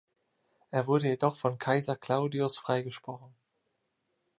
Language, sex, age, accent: German, male, 19-29, Deutschland Deutsch